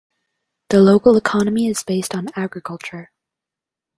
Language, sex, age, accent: English, female, under 19, United States English